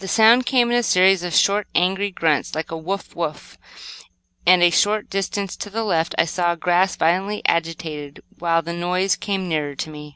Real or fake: real